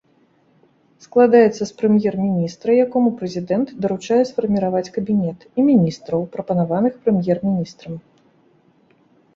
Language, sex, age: Belarusian, female, 30-39